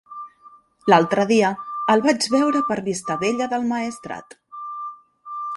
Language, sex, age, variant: Catalan, female, 40-49, Central